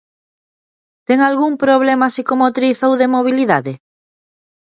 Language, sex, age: Galician, female, 30-39